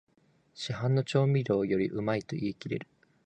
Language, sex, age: Japanese, male, 19-29